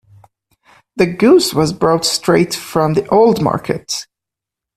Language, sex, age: English, male, 19-29